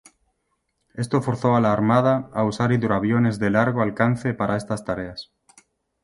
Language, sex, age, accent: Spanish, male, 30-39, España: Norte peninsular (Asturias, Castilla y León, Cantabria, País Vasco, Navarra, Aragón, La Rioja, Guadalajara, Cuenca)